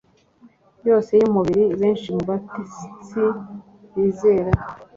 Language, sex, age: Kinyarwanda, female, 30-39